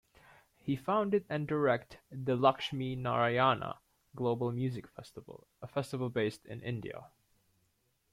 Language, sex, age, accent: English, male, 19-29, Australian English